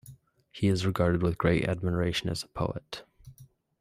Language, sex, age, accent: English, male, under 19, Canadian English